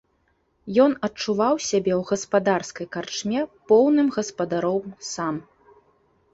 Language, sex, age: Belarusian, female, 30-39